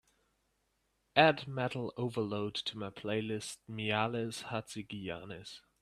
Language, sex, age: English, male, under 19